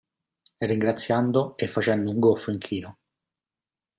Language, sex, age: Italian, male, 40-49